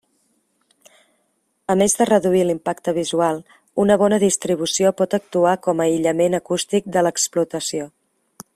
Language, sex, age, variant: Catalan, female, 40-49, Central